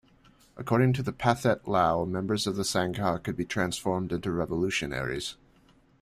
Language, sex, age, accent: English, male, 19-29, United States English